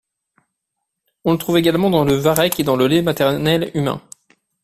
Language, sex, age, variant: French, male, 30-39, Français de métropole